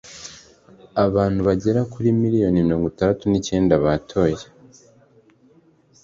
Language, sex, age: Kinyarwanda, male, 19-29